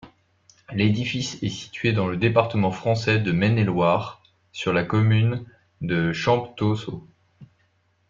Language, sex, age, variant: French, male, 19-29, Français de métropole